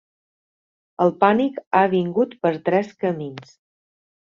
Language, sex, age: Catalan, female, 40-49